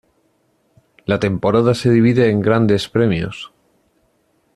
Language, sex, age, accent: Spanish, male, 19-29, España: Sur peninsular (Andalucia, Extremadura, Murcia)